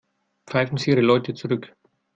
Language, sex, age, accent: German, male, 30-39, Deutschland Deutsch